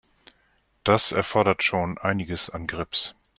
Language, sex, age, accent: German, male, 50-59, Deutschland Deutsch